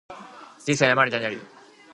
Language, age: Japanese, 19-29